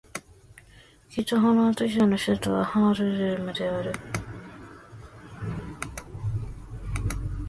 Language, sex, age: Japanese, female, 19-29